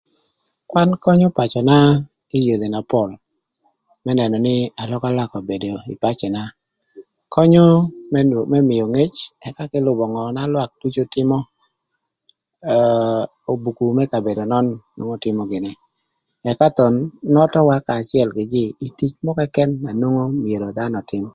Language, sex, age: Thur, male, 40-49